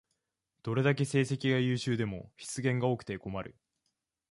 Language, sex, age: Japanese, male, 19-29